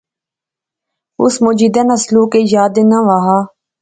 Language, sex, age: Pahari-Potwari, female, 19-29